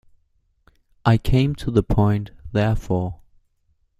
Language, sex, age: English, male, 19-29